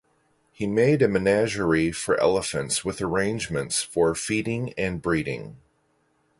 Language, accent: English, United States English